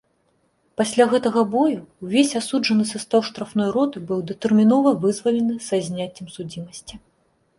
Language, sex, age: Belarusian, female, 30-39